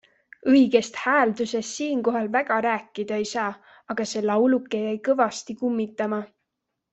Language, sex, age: Estonian, female, 19-29